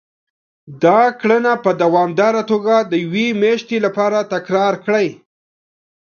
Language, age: Pashto, 30-39